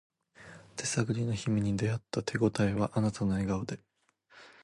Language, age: Japanese, 19-29